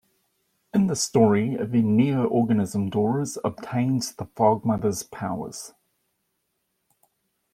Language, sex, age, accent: English, male, 50-59, New Zealand English